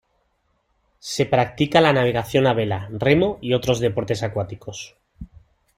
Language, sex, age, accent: Spanish, male, 30-39, España: Sur peninsular (Andalucia, Extremadura, Murcia)